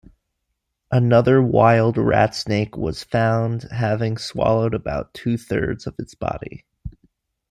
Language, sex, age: English, male, 19-29